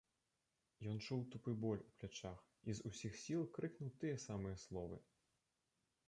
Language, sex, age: Belarusian, male, 19-29